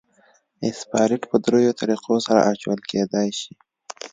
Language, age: Pashto, 19-29